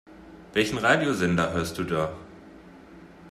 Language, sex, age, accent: German, male, 19-29, Deutschland Deutsch